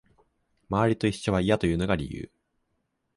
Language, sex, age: Japanese, male, 19-29